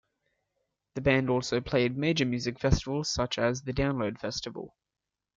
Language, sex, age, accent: English, male, under 19, Australian English